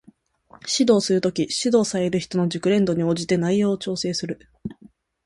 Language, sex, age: Japanese, female, 19-29